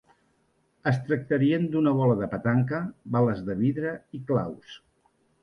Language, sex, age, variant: Catalan, male, 50-59, Central